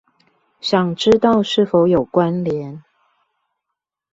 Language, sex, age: Chinese, female, 50-59